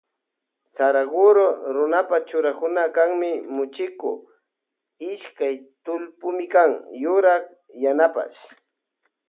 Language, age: Loja Highland Quichua, 40-49